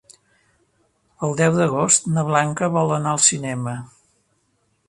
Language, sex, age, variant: Catalan, male, 60-69, Central